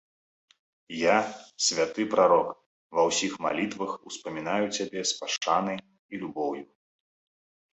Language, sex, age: Belarusian, male, 30-39